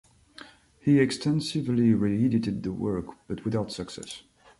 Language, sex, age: English, male, 30-39